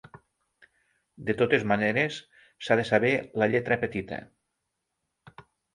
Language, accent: Catalan, Lleidatà